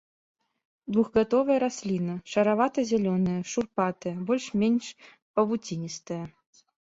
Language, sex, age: Belarusian, female, 19-29